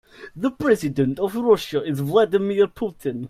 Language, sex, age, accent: English, male, under 19, England English